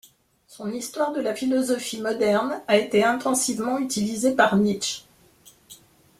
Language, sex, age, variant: French, female, 50-59, Français de métropole